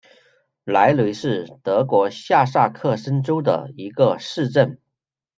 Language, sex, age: Chinese, male, 40-49